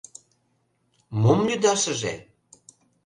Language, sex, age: Mari, male, 50-59